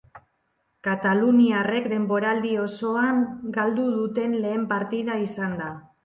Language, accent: Basque, Mendebalekoa (Araba, Bizkaia, Gipuzkoako mendebaleko herri batzuk)